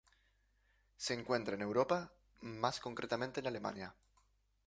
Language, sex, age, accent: Spanish, male, 19-29, España: Islas Canarias